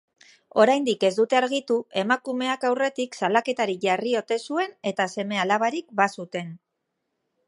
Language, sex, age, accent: Basque, female, 40-49, Mendebalekoa (Araba, Bizkaia, Gipuzkoako mendebaleko herri batzuk)